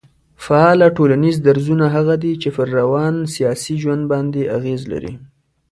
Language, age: Pashto, 30-39